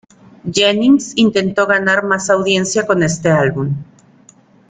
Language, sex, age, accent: Spanish, female, 30-39, México